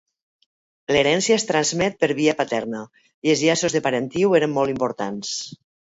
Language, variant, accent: Catalan, Valencià meridional, valencià